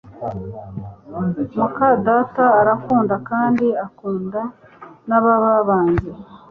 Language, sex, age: Kinyarwanda, female, 30-39